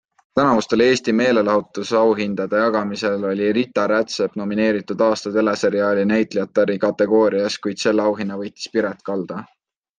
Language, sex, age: Estonian, male, 19-29